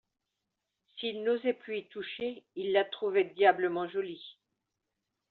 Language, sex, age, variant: French, female, 60-69, Français de métropole